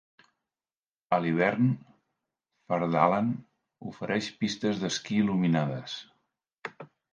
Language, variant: Catalan, Central